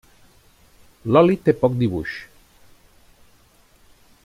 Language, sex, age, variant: Catalan, male, 40-49, Central